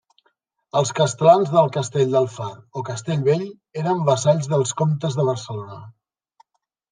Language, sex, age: Catalan, male, 50-59